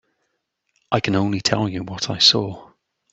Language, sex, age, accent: English, male, 30-39, England English